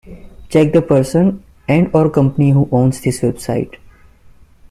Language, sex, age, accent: English, male, 19-29, India and South Asia (India, Pakistan, Sri Lanka)